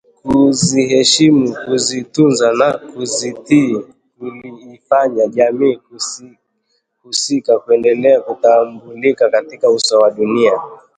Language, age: Swahili, 30-39